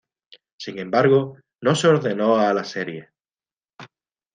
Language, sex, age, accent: Spanish, male, 40-49, España: Sur peninsular (Andalucia, Extremadura, Murcia)